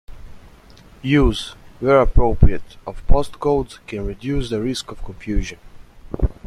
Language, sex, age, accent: English, male, 19-29, United States English